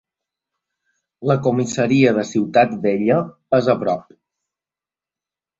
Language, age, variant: Catalan, 19-29, Balear